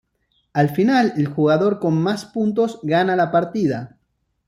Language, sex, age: Spanish, male, 30-39